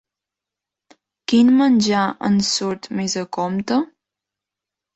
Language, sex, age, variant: Catalan, female, under 19, Balear